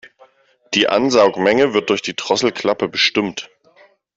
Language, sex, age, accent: German, male, 30-39, Deutschland Deutsch